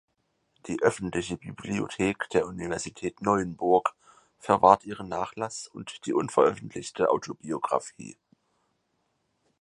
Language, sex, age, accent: German, male, 19-29, Deutschland Deutsch